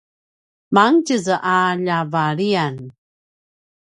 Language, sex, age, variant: Paiwan, female, 50-59, pinayuanan a kinaikacedasan (東排灣語)